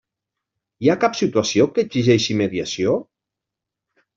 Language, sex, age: Catalan, male, 40-49